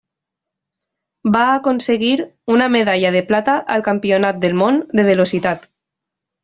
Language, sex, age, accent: Catalan, female, 19-29, valencià